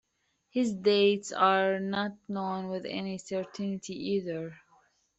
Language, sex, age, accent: English, female, 19-29, United States English